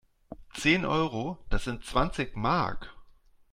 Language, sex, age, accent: German, male, 40-49, Deutschland Deutsch